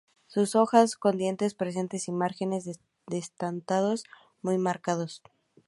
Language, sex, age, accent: Spanish, female, under 19, México